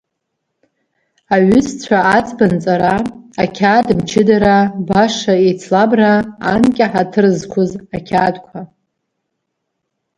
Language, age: Abkhazian, 30-39